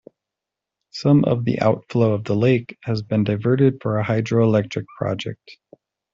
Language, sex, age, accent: English, male, 30-39, United States English